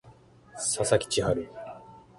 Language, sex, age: Japanese, male, 19-29